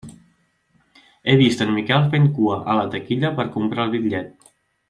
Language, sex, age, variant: Catalan, male, 19-29, Central